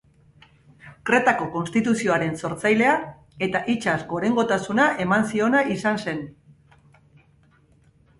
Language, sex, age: Basque, male, 40-49